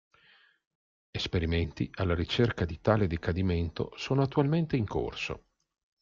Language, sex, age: Italian, male, 50-59